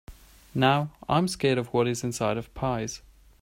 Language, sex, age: English, male, 19-29